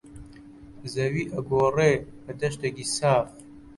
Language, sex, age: Central Kurdish, male, 30-39